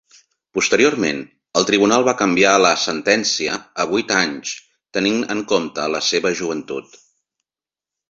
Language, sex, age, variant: Catalan, female, 50-59, Central